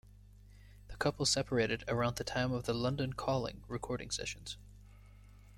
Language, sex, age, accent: English, male, 19-29, United States English